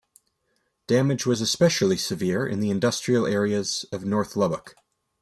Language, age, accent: English, 19-29, United States English